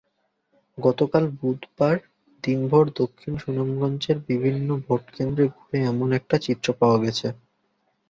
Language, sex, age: Bengali, male, 19-29